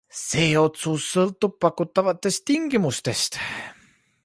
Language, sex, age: Estonian, male, 19-29